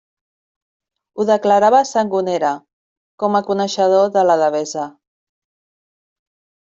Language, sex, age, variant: Catalan, female, 40-49, Central